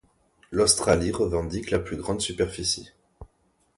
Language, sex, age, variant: French, male, 30-39, Français de métropole